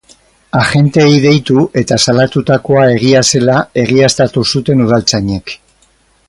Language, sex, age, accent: Basque, male, 60-69, Mendebalekoa (Araba, Bizkaia, Gipuzkoako mendebaleko herri batzuk)